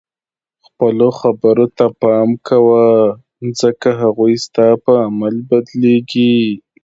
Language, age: Pashto, 19-29